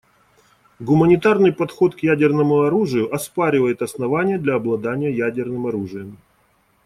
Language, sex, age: Russian, male, 40-49